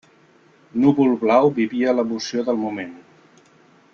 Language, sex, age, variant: Catalan, male, 50-59, Central